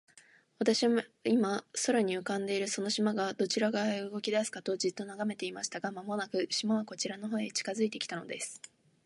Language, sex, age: Japanese, female, 19-29